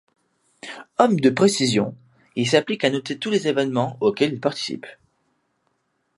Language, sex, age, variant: French, male, under 19, Français de métropole